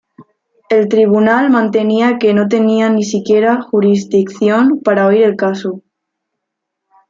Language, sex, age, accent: Spanish, female, under 19, España: Sur peninsular (Andalucia, Extremadura, Murcia)